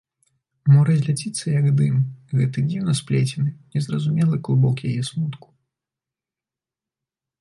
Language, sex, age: Belarusian, male, 19-29